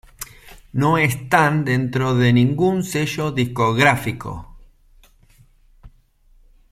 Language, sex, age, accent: Spanish, male, 40-49, Rioplatense: Argentina, Uruguay, este de Bolivia, Paraguay